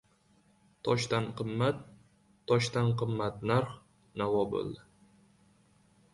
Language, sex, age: Uzbek, male, 19-29